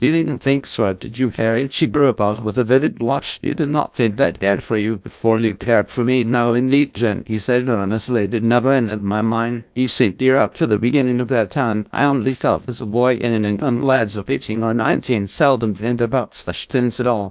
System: TTS, GlowTTS